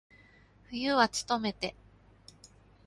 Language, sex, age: Japanese, female, 30-39